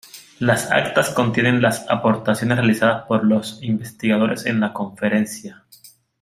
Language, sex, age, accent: Spanish, male, 19-29, Andino-Pacífico: Colombia, Perú, Ecuador, oeste de Bolivia y Venezuela andina